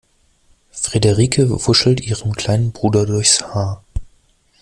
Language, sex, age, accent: German, male, 30-39, Deutschland Deutsch